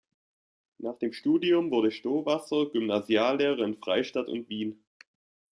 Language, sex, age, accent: German, male, 19-29, Deutschland Deutsch